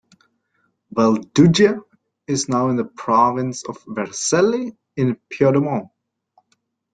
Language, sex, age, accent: English, male, 19-29, United States English